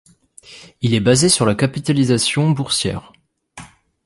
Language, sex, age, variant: French, male, 19-29, Français de métropole